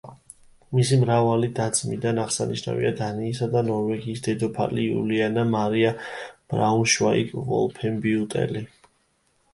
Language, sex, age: Georgian, male, 19-29